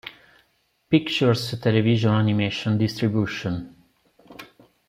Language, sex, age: Italian, male, 40-49